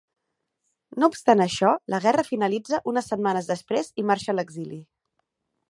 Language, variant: Catalan, Central